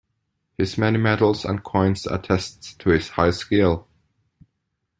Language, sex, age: English, male, 40-49